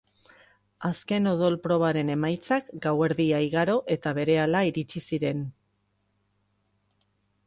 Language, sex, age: Basque, female, 50-59